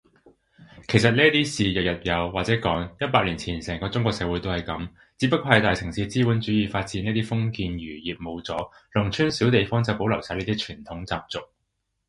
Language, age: Cantonese, 30-39